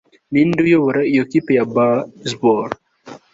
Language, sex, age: Kinyarwanda, male, 19-29